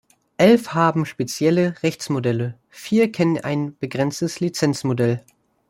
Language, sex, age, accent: German, male, under 19, Deutschland Deutsch